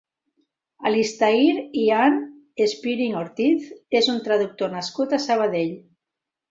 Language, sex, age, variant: Catalan, female, 60-69, Central